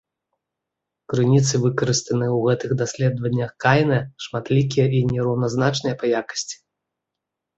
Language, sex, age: Belarusian, male, 30-39